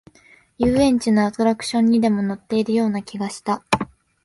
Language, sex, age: Japanese, female, 19-29